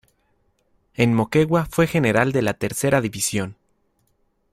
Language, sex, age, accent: Spanish, male, 30-39, México